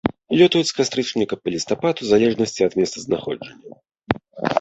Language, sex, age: Belarusian, male, 30-39